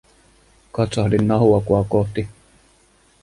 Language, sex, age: Finnish, male, 30-39